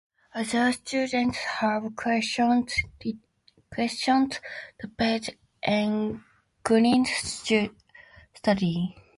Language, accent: English, United States English